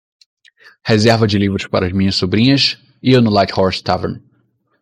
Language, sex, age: Portuguese, male, 19-29